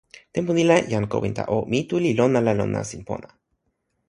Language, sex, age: Toki Pona, male, 19-29